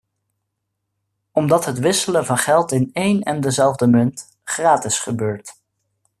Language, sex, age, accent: Dutch, male, 19-29, Nederlands Nederlands